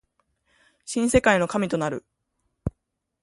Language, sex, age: Japanese, female, 19-29